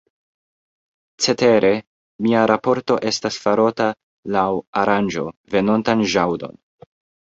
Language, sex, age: Esperanto, male, 19-29